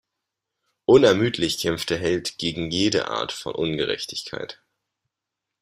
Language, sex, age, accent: German, male, 19-29, Deutschland Deutsch